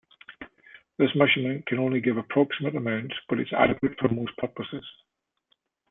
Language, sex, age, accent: English, male, 50-59, Scottish English